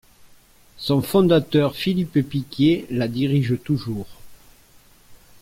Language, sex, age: French, male, 60-69